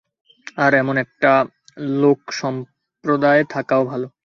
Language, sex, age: Bengali, male, 19-29